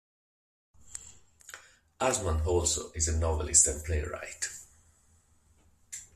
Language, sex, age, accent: English, male, 50-59, England English